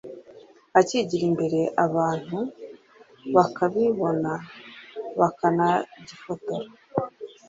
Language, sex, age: Kinyarwanda, female, 30-39